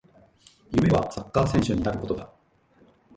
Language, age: Japanese, 50-59